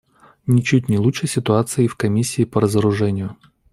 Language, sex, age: Russian, male, 30-39